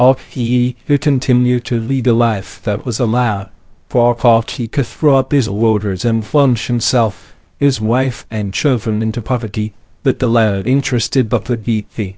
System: TTS, VITS